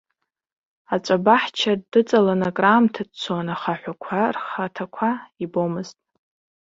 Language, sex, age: Abkhazian, male, under 19